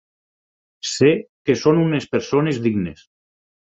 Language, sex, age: Catalan, male, 50-59